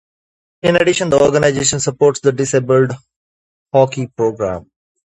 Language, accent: English, India and South Asia (India, Pakistan, Sri Lanka)